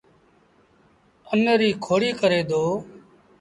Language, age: Sindhi Bhil, 40-49